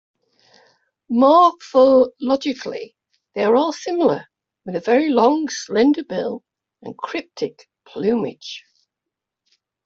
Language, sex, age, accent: English, female, 60-69, England English